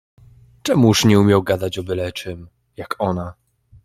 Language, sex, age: Polish, male, 90+